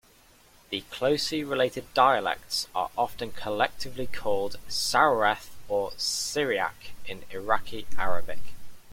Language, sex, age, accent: English, male, 19-29, England English